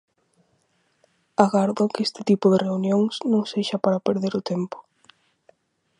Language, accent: Galician, Normativo (estándar)